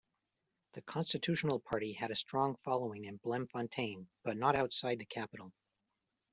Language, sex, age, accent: English, male, 40-49, United States English